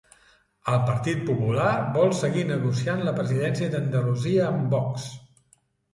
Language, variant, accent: Catalan, Central, central